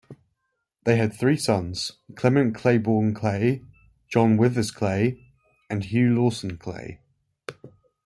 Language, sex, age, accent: English, male, 19-29, England English